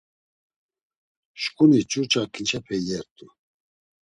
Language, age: Laz, 50-59